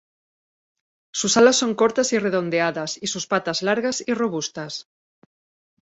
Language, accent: Spanish, España: Islas Canarias